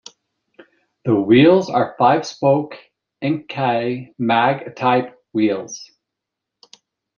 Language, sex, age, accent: English, male, 50-59, United States English